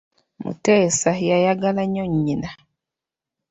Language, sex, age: Ganda, female, 30-39